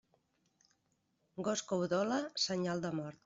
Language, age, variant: Catalan, 50-59, Central